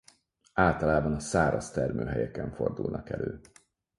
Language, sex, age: Hungarian, male, 40-49